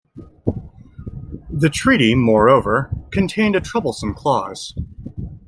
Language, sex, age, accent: English, male, 19-29, United States English